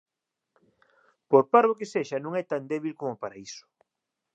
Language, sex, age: Galician, male, 30-39